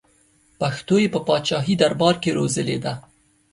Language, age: Pashto, 19-29